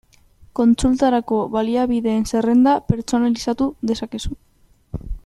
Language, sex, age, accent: Basque, female, under 19, Mendebalekoa (Araba, Bizkaia, Gipuzkoako mendebaleko herri batzuk)